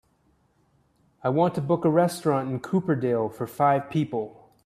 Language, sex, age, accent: English, male, 30-39, Canadian English